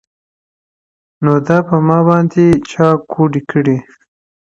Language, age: Pashto, 19-29